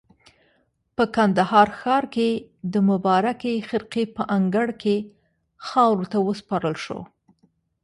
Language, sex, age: Pashto, female, 40-49